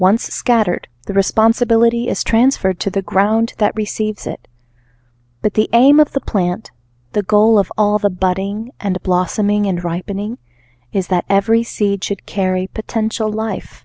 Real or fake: real